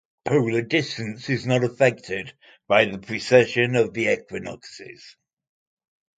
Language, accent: English, England English